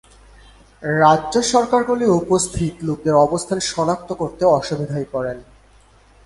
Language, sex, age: Bengali, male, 19-29